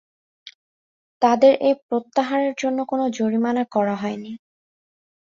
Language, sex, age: Bengali, female, 19-29